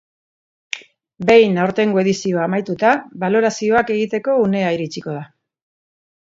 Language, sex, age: Basque, female, 50-59